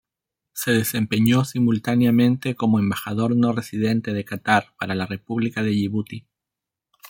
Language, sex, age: Spanish, male, 30-39